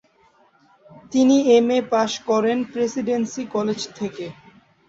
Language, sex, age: Bengali, male, 19-29